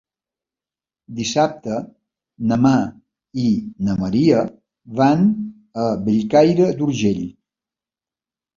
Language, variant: Catalan, Balear